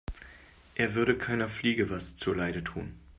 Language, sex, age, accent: German, male, 40-49, Deutschland Deutsch